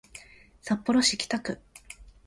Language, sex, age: Japanese, female, 19-29